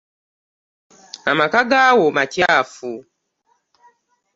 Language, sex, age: Ganda, female, 50-59